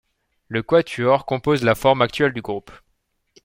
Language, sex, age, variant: French, male, 19-29, Français de métropole